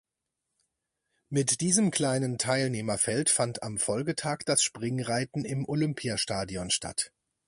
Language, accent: German, Deutschland Deutsch